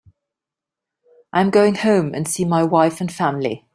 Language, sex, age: English, female, 40-49